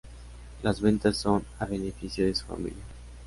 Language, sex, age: Spanish, male, 19-29